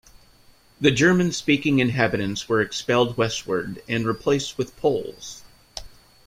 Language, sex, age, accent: English, male, 40-49, United States English